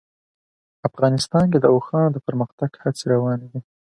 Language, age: Pashto, 19-29